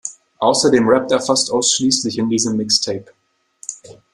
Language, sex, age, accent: German, male, 19-29, Deutschland Deutsch